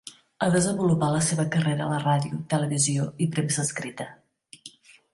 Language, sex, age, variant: Catalan, female, 50-59, Central